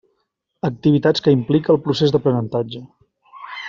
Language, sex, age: Catalan, male, 40-49